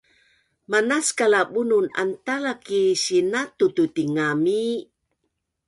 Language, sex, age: Bunun, female, 60-69